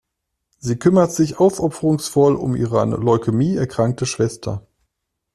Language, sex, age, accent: German, male, 30-39, Deutschland Deutsch